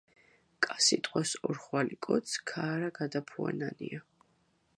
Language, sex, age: Georgian, female, 40-49